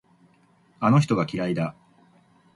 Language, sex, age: Japanese, male, 50-59